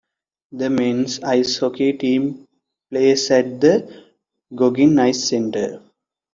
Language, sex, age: English, male, 19-29